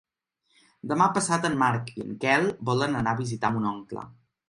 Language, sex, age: Catalan, male, 19-29